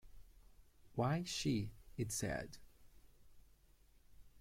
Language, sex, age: English, male, 30-39